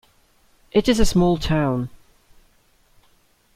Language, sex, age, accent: English, male, 19-29, England English